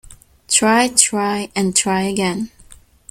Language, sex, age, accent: English, female, under 19, England English